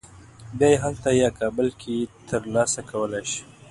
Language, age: Pashto, 19-29